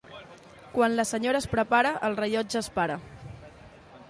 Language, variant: Catalan, Central